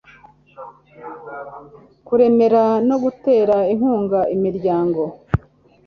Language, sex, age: Kinyarwanda, female, 40-49